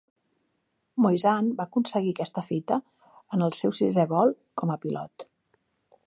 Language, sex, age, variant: Catalan, female, 50-59, Central